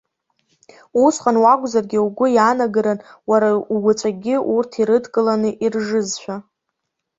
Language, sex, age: Abkhazian, female, under 19